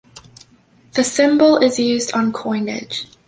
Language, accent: English, Canadian English